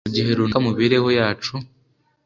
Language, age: Kinyarwanda, under 19